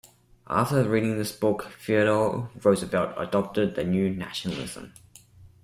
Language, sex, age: English, male, 19-29